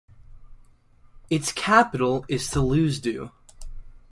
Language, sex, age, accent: English, male, under 19, United States English